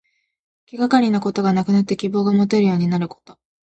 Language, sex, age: Japanese, female, 19-29